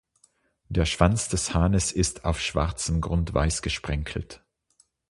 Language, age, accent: German, 40-49, Österreichisches Deutsch